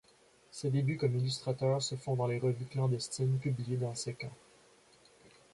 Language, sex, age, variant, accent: French, male, 19-29, Français d'Amérique du Nord, Français du Canada